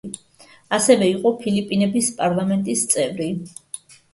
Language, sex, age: Georgian, female, 50-59